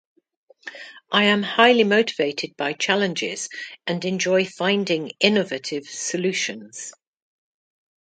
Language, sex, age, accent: English, female, 70-79, England English